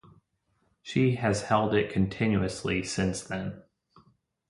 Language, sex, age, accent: English, male, 30-39, United States English